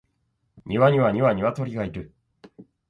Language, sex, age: Japanese, male, 19-29